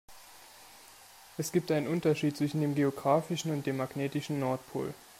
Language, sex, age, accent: German, male, 19-29, Deutschland Deutsch